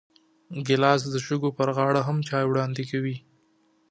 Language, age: Pashto, 19-29